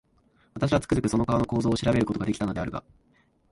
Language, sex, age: Japanese, male, 19-29